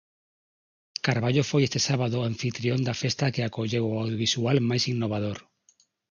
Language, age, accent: Galician, 40-49, Normativo (estándar); Neofalante